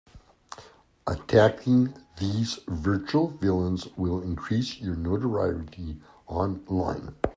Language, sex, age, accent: English, male, 60-69, United States English